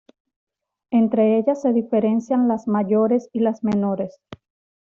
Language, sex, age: Spanish, female, 30-39